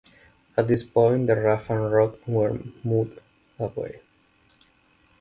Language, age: English, 19-29